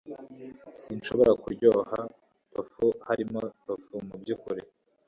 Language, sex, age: Kinyarwanda, male, 19-29